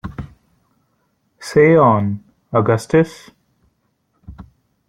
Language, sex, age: English, male, 19-29